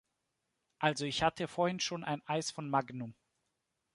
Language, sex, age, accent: German, male, 30-39, Deutschland Deutsch